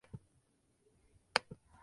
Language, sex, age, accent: Spanish, male, 19-29, México